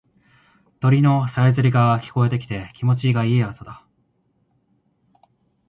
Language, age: Japanese, 19-29